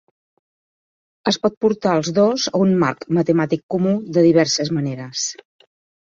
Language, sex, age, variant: Catalan, female, 50-59, Central